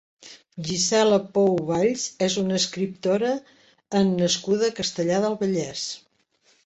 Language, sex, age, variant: Catalan, female, 70-79, Central